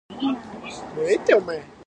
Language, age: Japanese, 19-29